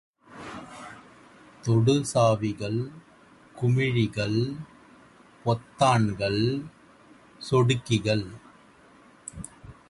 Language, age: Tamil, 40-49